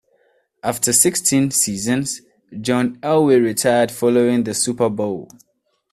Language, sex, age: English, male, 19-29